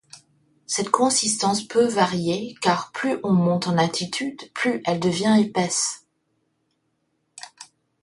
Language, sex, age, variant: French, female, 50-59, Français de métropole